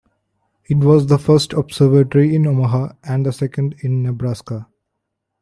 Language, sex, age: English, male, 19-29